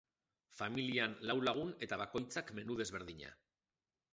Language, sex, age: Basque, male, 40-49